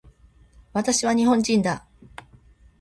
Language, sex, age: Japanese, female, 50-59